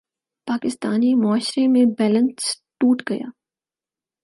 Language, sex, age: Urdu, female, 19-29